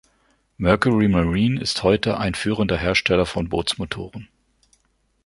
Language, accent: German, Deutschland Deutsch